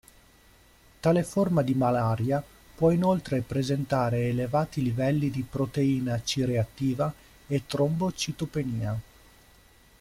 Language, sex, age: Italian, male, 30-39